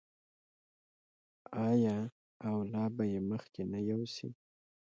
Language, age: Pashto, 19-29